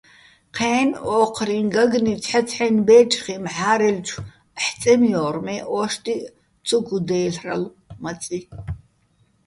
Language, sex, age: Bats, female, 70-79